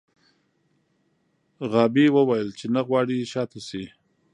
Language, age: Pashto, 40-49